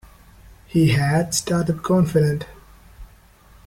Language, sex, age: English, male, 19-29